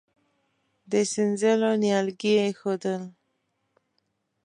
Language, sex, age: Pashto, female, 19-29